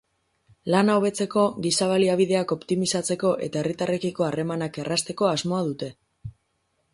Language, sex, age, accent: Basque, female, 19-29, Mendebalekoa (Araba, Bizkaia, Gipuzkoako mendebaleko herri batzuk)